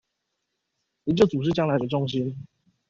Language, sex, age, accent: Chinese, male, 30-39, 出生地：臺北市